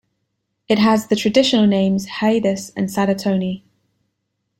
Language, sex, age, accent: English, female, 19-29, England English